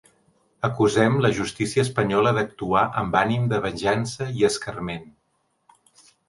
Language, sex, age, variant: Catalan, male, 50-59, Central